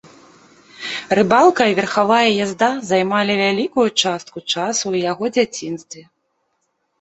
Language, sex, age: Belarusian, female, 30-39